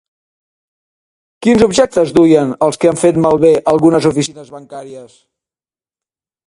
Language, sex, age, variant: Catalan, male, 60-69, Central